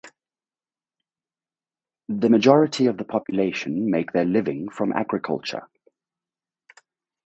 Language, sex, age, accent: English, male, 30-39, United States English